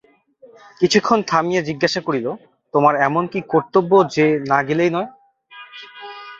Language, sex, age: Bengali, male, 30-39